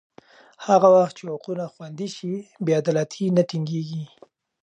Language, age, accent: Pashto, 19-29, پکتیا ولایت، احمدزی